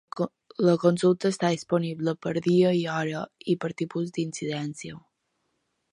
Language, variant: Catalan, Balear